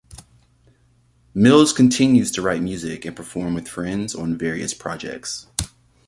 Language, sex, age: English, male, 30-39